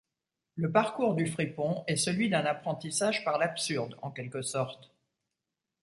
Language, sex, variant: French, female, Français de métropole